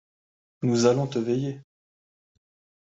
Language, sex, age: French, male, 30-39